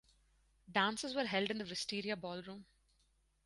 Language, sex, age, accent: English, female, 19-29, India and South Asia (India, Pakistan, Sri Lanka)